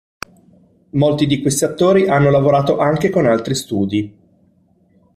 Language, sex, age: Italian, male, 40-49